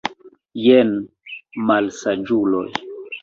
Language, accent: Esperanto, Internacia